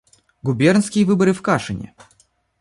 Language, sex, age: Russian, male, under 19